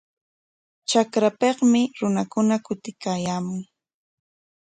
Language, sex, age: Corongo Ancash Quechua, female, 30-39